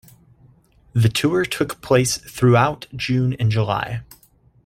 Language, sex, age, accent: English, male, 30-39, United States English